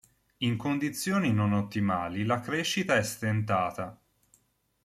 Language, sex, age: Italian, male, 19-29